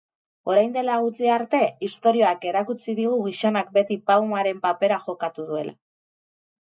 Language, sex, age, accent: Basque, female, 30-39, Mendebalekoa (Araba, Bizkaia, Gipuzkoako mendebaleko herri batzuk)